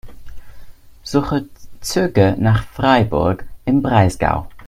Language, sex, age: German, male, 19-29